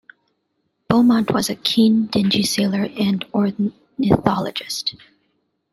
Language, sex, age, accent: English, female, 30-39, United States English